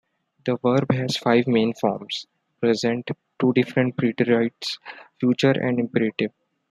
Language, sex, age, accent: English, male, 19-29, India and South Asia (India, Pakistan, Sri Lanka)